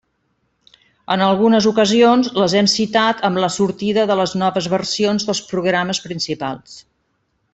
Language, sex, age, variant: Catalan, female, 50-59, Central